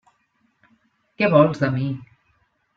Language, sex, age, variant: Catalan, female, 40-49, Central